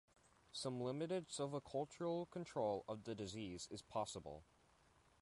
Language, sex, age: English, male, under 19